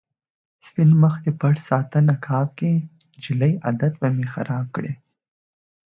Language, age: Pashto, 19-29